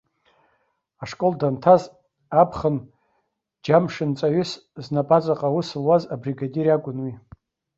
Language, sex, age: Abkhazian, male, 40-49